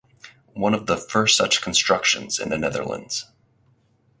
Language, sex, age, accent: English, male, 30-39, United States English